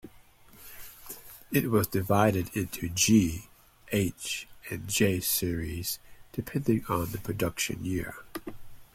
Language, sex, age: English, male, 50-59